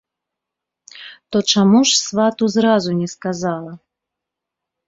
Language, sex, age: Belarusian, female, 30-39